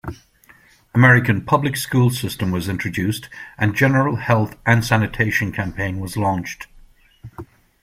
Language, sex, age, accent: English, male, 50-59, Irish English